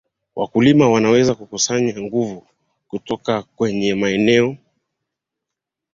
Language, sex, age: Swahili, male, 30-39